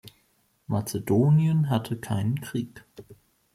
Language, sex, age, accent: German, male, 19-29, Deutschland Deutsch